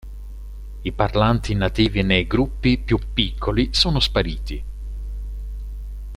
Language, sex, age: Italian, male, 60-69